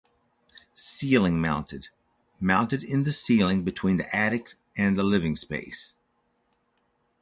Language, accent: English, United States English